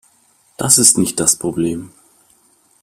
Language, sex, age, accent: German, male, 19-29, Deutschland Deutsch